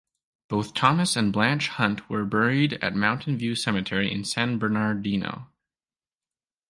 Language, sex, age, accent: English, male, 19-29, Canadian English